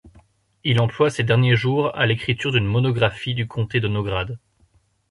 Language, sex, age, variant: French, male, 19-29, Français de métropole